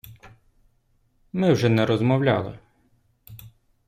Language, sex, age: Ukrainian, male, 19-29